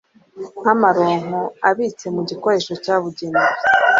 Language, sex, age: Kinyarwanda, female, 30-39